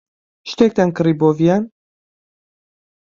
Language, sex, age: Central Kurdish, male, 19-29